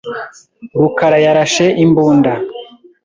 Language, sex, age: Kinyarwanda, male, 19-29